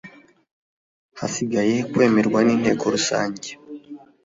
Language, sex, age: Kinyarwanda, male, 19-29